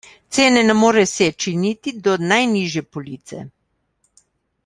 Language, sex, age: Slovenian, female, 60-69